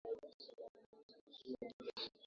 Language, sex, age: Swahili, female, 19-29